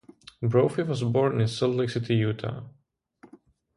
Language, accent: English, Czech